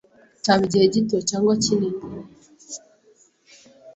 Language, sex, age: Kinyarwanda, female, 19-29